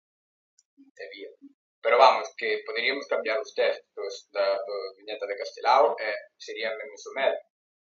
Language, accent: Spanish, España: Norte peninsular (Asturias, Castilla y León, Cantabria, País Vasco, Navarra, Aragón, La Rioja, Guadalajara, Cuenca)